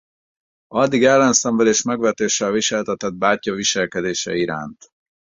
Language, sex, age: Hungarian, male, 40-49